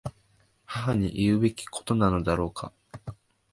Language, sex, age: Japanese, male, 19-29